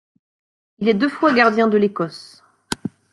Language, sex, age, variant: French, female, 50-59, Français de métropole